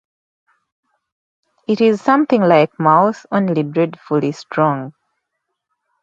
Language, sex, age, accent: English, female, 19-29, England English